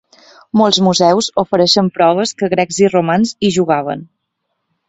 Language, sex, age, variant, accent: Catalan, female, 19-29, Balear, mallorquí